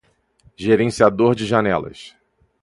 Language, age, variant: Portuguese, 30-39, Portuguese (Brasil)